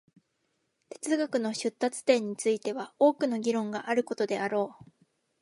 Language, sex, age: Japanese, female, 19-29